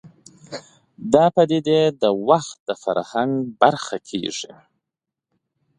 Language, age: Pashto, 30-39